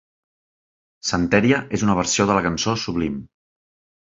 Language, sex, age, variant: Catalan, male, 19-29, Central